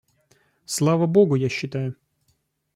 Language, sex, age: Russian, male, 30-39